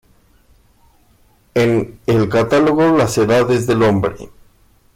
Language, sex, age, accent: Spanish, male, 40-49, México